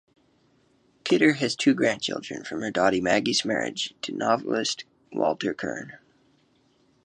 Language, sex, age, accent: English, male, under 19, United States English